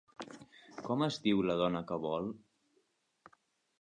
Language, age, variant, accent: Catalan, under 19, Central, central